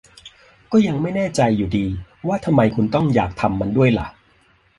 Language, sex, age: Thai, male, 40-49